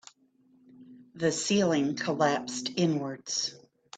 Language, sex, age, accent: English, female, 50-59, United States English